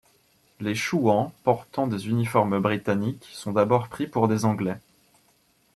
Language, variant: French, Français de métropole